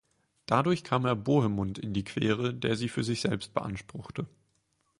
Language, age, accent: German, 19-29, Deutschland Deutsch